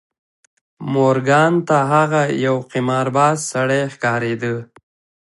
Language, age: Pashto, 19-29